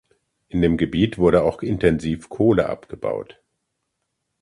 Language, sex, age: German, male, 50-59